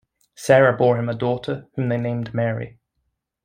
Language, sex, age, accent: English, male, 19-29, England English